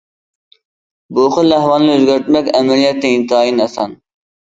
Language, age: Uyghur, 19-29